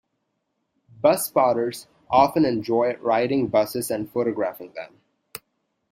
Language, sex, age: English, male, 19-29